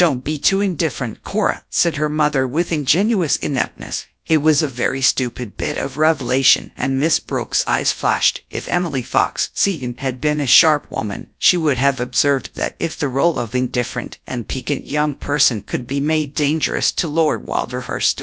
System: TTS, GradTTS